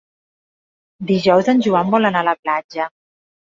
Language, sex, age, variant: Catalan, female, 40-49, Central